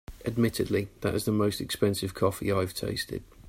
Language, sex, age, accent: English, male, 30-39, England English